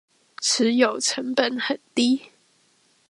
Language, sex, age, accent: Chinese, female, 19-29, 出生地：臺北市